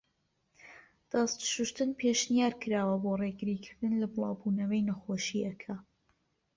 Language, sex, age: Central Kurdish, female, 19-29